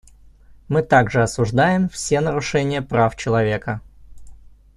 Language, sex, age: Russian, male, 30-39